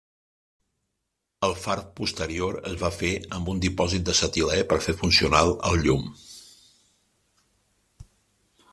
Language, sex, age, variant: Catalan, male, 50-59, Central